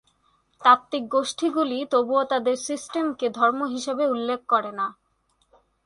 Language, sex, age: Bengali, female, 19-29